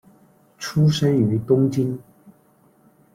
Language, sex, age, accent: Chinese, male, 19-29, 出生地：四川省